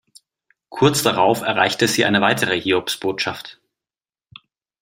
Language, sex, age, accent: German, male, 30-39, Deutschland Deutsch